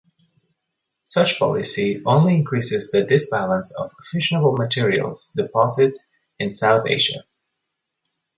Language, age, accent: English, 30-39, Canadian English